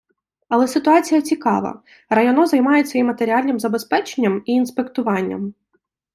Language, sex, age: Ukrainian, female, 19-29